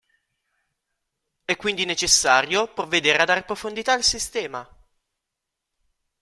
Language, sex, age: Italian, male, 30-39